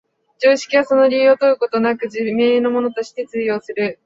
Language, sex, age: Japanese, female, 19-29